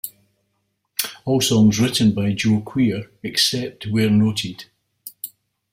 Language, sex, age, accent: English, male, 70-79, Scottish English